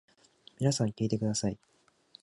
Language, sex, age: Japanese, male, 19-29